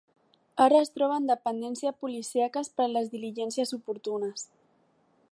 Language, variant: Catalan, Balear